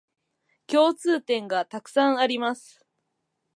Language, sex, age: Japanese, female, 19-29